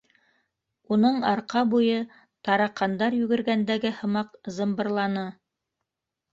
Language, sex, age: Bashkir, female, 50-59